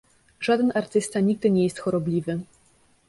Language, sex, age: Polish, female, 19-29